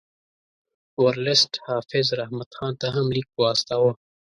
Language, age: Pashto, 19-29